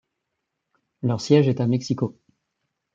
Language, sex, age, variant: French, male, 30-39, Français de métropole